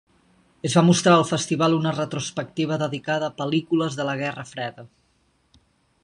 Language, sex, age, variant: Catalan, male, 19-29, Nord-Occidental